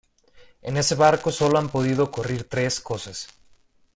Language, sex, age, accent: Spanish, male, 19-29, México